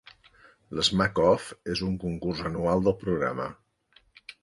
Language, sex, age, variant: Catalan, male, 60-69, Central